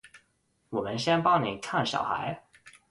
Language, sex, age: Chinese, male, under 19